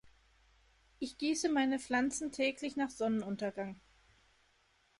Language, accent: German, Deutschland Deutsch